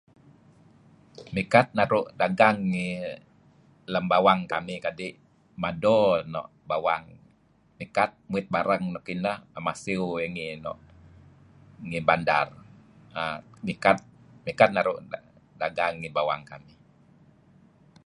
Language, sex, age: Kelabit, male, 50-59